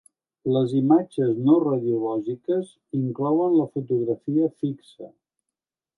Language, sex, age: Catalan, male, 70-79